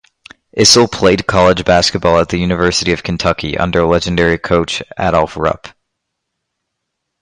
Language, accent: English, United States English